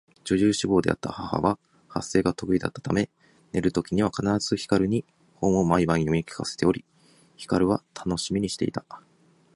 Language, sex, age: Japanese, male, 30-39